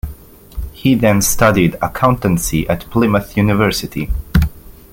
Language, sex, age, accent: English, male, 19-29, United States English